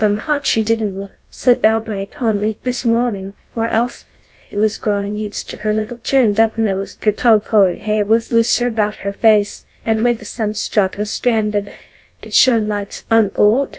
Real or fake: fake